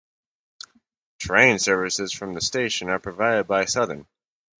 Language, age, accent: English, 19-29, United States English